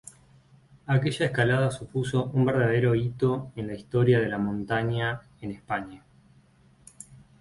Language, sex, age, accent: Spanish, male, 30-39, Rioplatense: Argentina, Uruguay, este de Bolivia, Paraguay